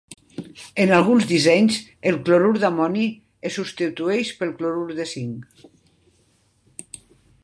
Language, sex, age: Catalan, female, 60-69